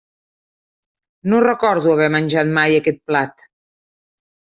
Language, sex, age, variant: Catalan, female, 50-59, Central